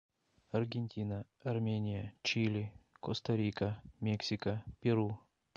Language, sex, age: Russian, male, 40-49